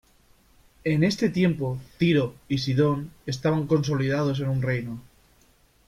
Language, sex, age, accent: Spanish, male, 19-29, España: Centro-Sur peninsular (Madrid, Toledo, Castilla-La Mancha)